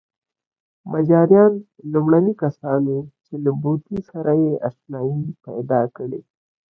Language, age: Pashto, 30-39